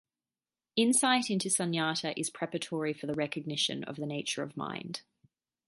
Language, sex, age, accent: English, female, 19-29, Australian English